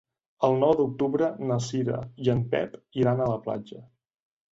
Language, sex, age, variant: Catalan, male, 19-29, Central